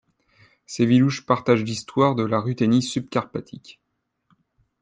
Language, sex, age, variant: French, male, 19-29, Français de métropole